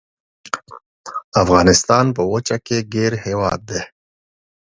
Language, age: Pashto, 40-49